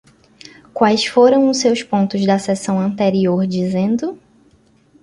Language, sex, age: Portuguese, female, 19-29